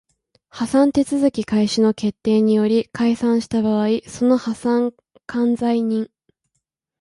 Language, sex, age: Japanese, female, 19-29